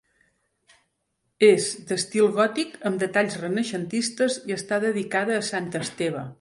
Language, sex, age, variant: Catalan, female, 50-59, Central